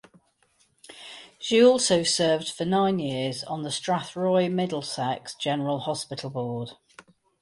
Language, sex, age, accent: English, female, 50-59, England English